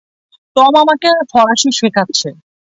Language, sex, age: Bengali, male, 19-29